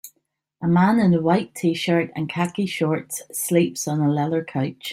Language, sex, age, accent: English, female, 30-39, Irish English